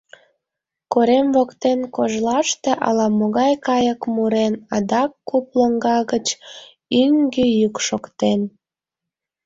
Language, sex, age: Mari, female, 19-29